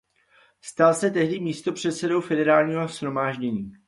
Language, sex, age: Czech, male, 40-49